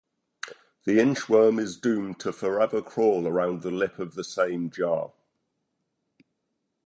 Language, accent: English, England English